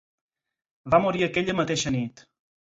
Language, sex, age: Catalan, male, 40-49